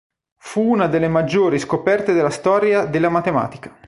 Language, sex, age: Italian, male, 40-49